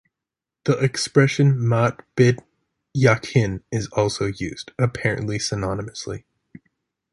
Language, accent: English, United States English